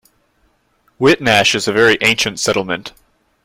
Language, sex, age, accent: English, male, 19-29, United States English